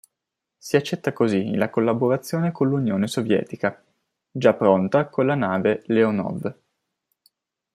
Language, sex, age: Italian, male, 19-29